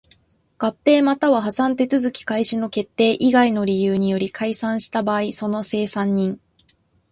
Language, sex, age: Japanese, female, 19-29